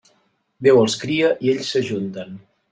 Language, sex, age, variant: Catalan, male, 40-49, Central